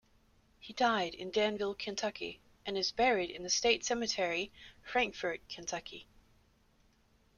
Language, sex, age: English, female, 30-39